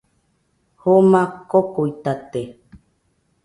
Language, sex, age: Nüpode Huitoto, female, 40-49